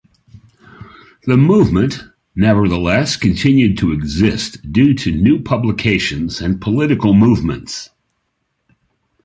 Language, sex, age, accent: English, male, 70-79, United States English